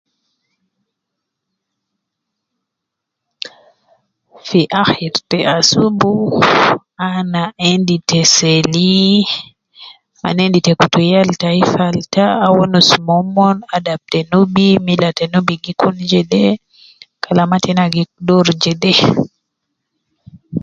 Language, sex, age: Nubi, female, 30-39